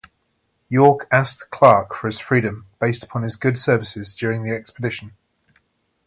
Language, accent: English, England English